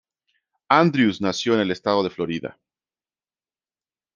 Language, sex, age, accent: Spanish, male, 40-49, México